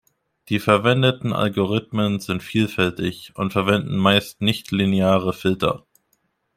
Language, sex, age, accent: German, male, 19-29, Deutschland Deutsch